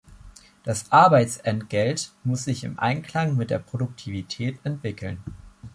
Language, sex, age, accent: German, male, 19-29, Deutschland Deutsch